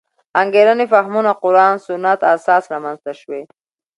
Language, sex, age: Pashto, female, 19-29